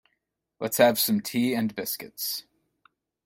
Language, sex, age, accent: English, male, 19-29, United States English